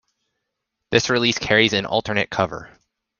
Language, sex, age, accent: English, male, 19-29, United States English